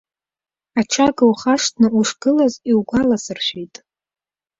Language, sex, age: Abkhazian, female, 19-29